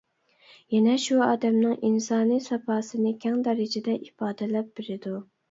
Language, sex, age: Uyghur, female, 19-29